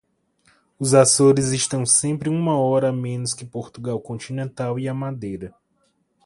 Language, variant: Portuguese, Portuguese (Brasil)